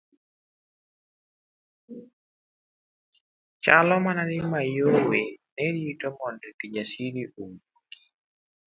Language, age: Luo (Kenya and Tanzania), 19-29